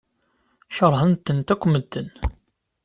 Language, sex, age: Kabyle, male, 19-29